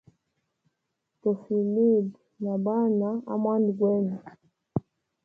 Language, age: Hemba, 30-39